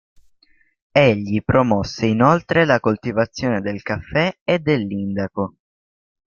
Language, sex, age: Italian, male, under 19